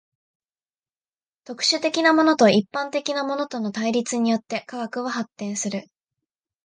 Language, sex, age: Japanese, female, 19-29